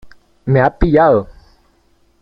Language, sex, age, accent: Spanish, male, 19-29, México